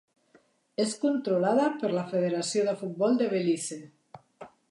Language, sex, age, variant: Catalan, female, 50-59, Central